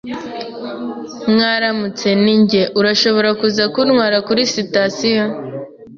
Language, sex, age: Kinyarwanda, female, 19-29